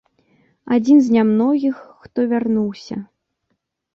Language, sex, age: Belarusian, female, 19-29